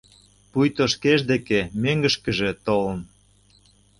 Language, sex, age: Mari, male, 60-69